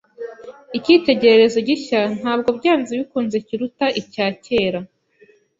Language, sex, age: Kinyarwanda, female, 19-29